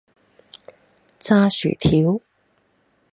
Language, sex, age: Cantonese, female, 19-29